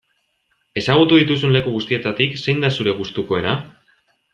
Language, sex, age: Basque, male, 19-29